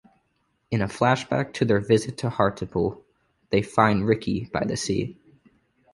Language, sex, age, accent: English, male, 19-29, United States English